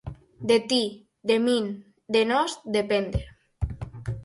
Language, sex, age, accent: Galician, female, under 19, Normativo (estándar)